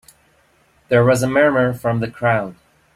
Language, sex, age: English, male, 30-39